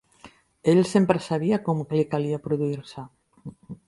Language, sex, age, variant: Catalan, female, 50-59, Central